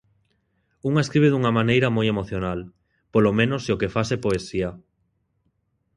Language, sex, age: Galician, male, 19-29